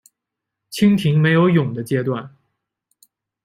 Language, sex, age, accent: Chinese, male, 19-29, 出生地：江苏省